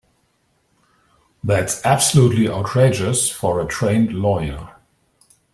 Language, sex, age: English, male, 50-59